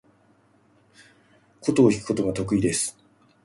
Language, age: Japanese, 30-39